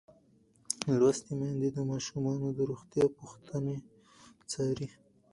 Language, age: Pashto, 19-29